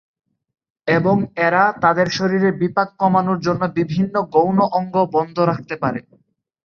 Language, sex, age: Bengali, male, 19-29